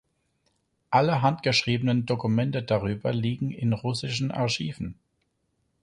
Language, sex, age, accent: German, male, 40-49, Deutschland Deutsch